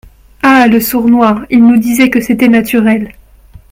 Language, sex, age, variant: French, female, 19-29, Français de métropole